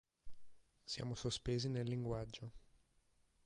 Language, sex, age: Italian, male, 30-39